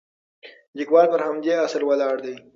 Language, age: Pashto, under 19